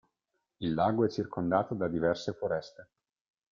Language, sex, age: Italian, male, 19-29